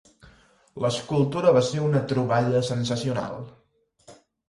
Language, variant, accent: Catalan, Central, Empordanès